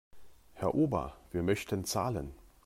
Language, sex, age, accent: German, male, 50-59, Deutschland Deutsch